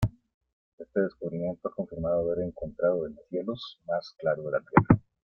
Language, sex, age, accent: Spanish, male, 50-59, América central